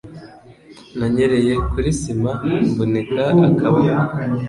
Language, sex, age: Kinyarwanda, male, 19-29